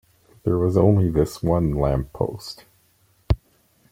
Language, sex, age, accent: English, male, 60-69, Canadian English